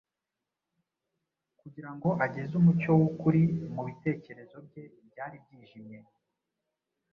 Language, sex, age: Kinyarwanda, male, 19-29